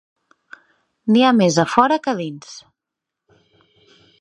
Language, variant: Catalan, Central